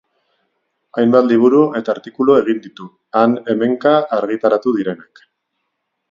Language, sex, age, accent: Basque, male, 30-39, Mendebalekoa (Araba, Bizkaia, Gipuzkoako mendebaleko herri batzuk)